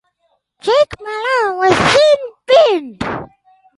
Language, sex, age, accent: English, male, under 19, United States English